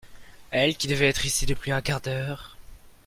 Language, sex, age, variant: French, male, under 19, Français de métropole